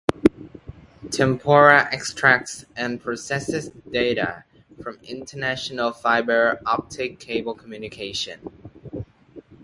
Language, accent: English, United States English; India and South Asia (India, Pakistan, Sri Lanka)